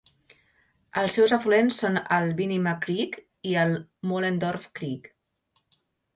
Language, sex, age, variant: Catalan, female, 40-49, Central